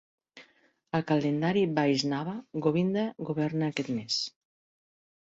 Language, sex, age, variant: Catalan, female, 50-59, Septentrional